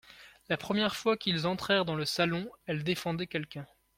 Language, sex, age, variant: French, male, 19-29, Français de métropole